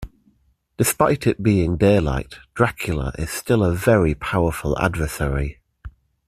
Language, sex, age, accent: English, male, 30-39, England English